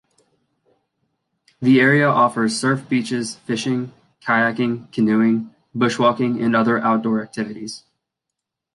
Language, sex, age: English, male, 19-29